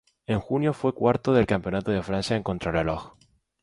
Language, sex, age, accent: Spanish, male, 19-29, España: Islas Canarias